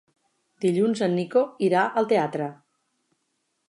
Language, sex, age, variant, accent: Catalan, female, 40-49, Central, central; Oriental